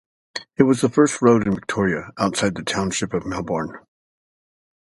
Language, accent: English, United States English